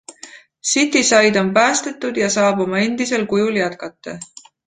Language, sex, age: Estonian, female, 40-49